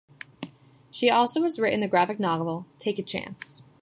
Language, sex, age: English, female, 19-29